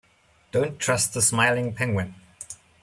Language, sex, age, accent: English, male, 40-49, Southern African (South Africa, Zimbabwe, Namibia)